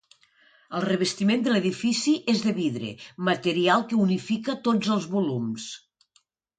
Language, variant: Catalan, Nord-Occidental